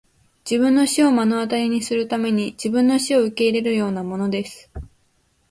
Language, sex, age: Japanese, female, under 19